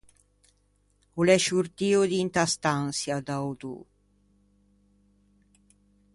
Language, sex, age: Ligurian, female, 60-69